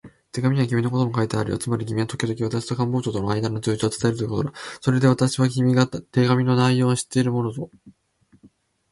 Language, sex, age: Japanese, male, 19-29